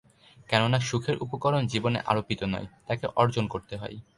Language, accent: Bengali, Bangladeshi